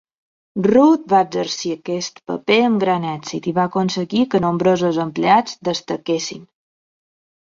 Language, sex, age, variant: Catalan, female, 30-39, Balear